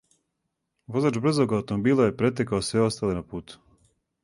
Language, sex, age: Serbian, male, 30-39